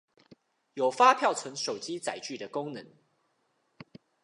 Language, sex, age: Chinese, male, 19-29